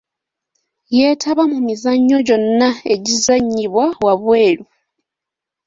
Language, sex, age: Ganda, female, 19-29